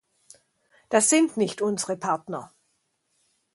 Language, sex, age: German, female, 60-69